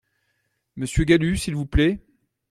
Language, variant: French, Français de métropole